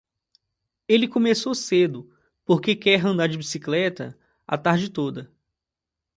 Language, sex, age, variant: Portuguese, male, 30-39, Portuguese (Brasil)